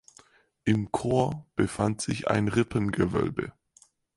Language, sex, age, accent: German, male, under 19, Deutschland Deutsch